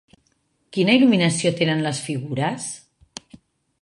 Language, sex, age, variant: Catalan, female, 40-49, Septentrional